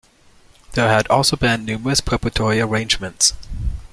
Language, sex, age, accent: English, male, 19-29, United States English